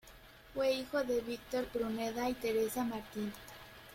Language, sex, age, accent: Spanish, female, under 19, México